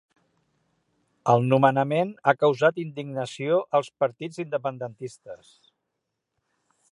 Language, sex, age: Catalan, male, 60-69